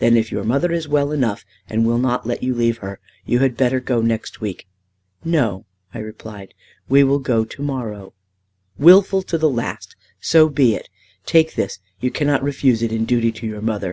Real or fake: real